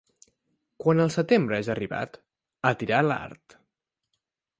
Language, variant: Catalan, Central